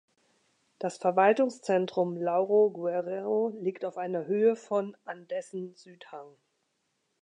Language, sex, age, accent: German, female, 50-59, Deutschland Deutsch